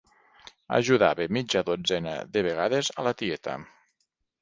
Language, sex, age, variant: Catalan, male, 40-49, Nord-Occidental